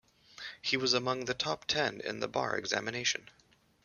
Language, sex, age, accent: English, male, 30-39, Canadian English